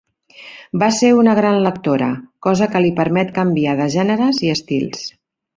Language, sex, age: Catalan, female, 60-69